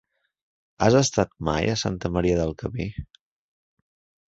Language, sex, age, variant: Catalan, male, 30-39, Central